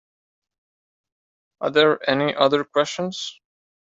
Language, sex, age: English, male, 19-29